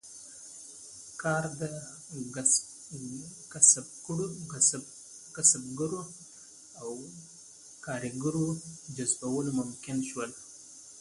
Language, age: Pashto, 19-29